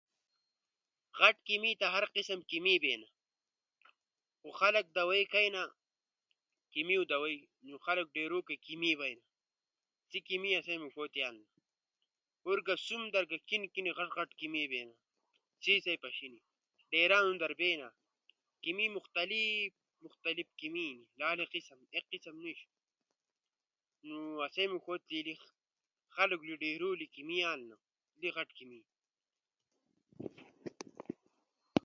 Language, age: Ushojo, under 19